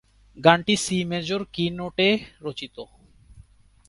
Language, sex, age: Bengali, male, 30-39